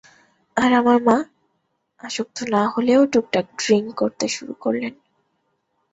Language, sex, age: Bengali, female, 19-29